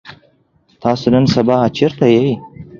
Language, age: Pashto, under 19